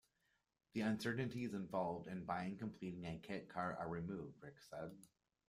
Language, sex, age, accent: English, male, 19-29, Canadian English